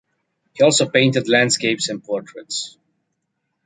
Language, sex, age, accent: English, male, 30-39, Australian English